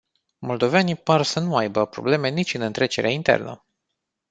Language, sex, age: Romanian, male, 30-39